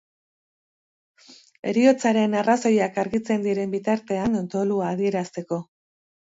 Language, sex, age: Basque, female, 50-59